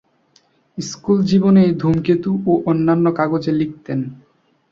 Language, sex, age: Bengali, male, 19-29